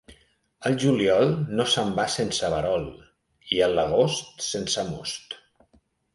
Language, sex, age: Catalan, male, 50-59